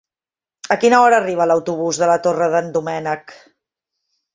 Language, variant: Catalan, Central